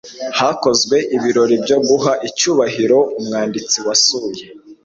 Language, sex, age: Kinyarwanda, male, 19-29